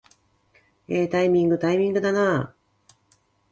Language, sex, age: Japanese, female, 40-49